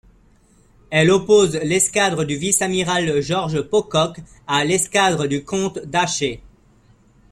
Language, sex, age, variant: French, male, 30-39, Français de métropole